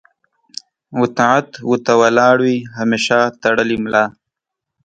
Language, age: Pashto, 19-29